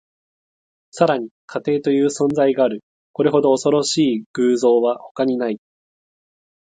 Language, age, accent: Japanese, 19-29, 関西弁